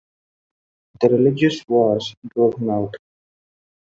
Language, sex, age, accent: English, male, 19-29, India and South Asia (India, Pakistan, Sri Lanka)